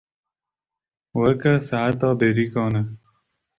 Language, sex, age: Kurdish, male, 19-29